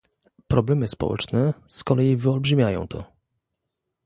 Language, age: Polish, 30-39